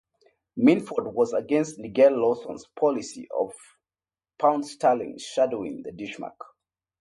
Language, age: English, 40-49